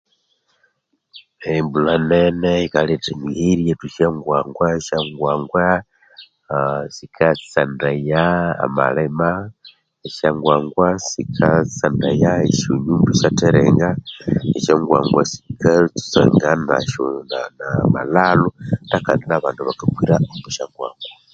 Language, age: Konzo, 50-59